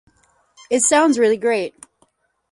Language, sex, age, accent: English, female, 30-39, United States English